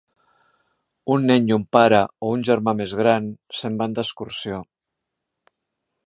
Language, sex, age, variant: Catalan, male, 60-69, Central